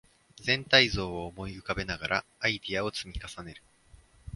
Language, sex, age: Japanese, male, 19-29